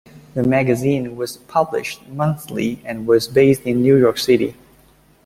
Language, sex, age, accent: English, male, 19-29, United States English